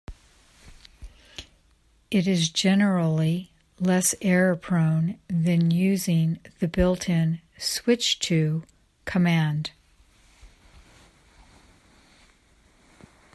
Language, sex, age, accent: English, female, 60-69, United States English